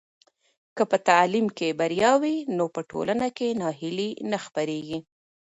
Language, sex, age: Pashto, female, 30-39